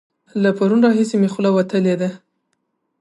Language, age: Pashto, 19-29